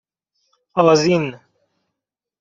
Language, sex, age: Persian, male, 30-39